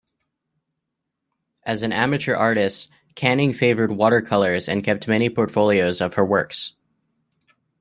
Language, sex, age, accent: English, male, 19-29, United States English